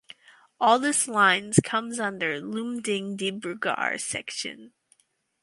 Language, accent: English, Canadian English